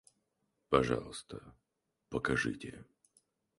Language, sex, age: Russian, male, 19-29